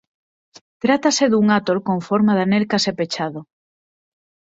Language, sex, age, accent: Galician, female, 19-29, Normativo (estándar)